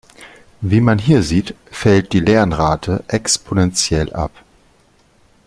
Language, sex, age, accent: German, male, 40-49, Deutschland Deutsch